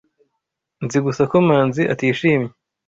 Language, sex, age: Kinyarwanda, male, 19-29